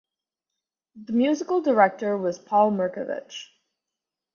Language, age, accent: English, under 19, United States English